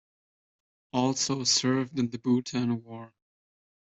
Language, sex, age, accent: English, male, 19-29, United States English